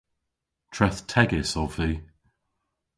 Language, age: Cornish, 50-59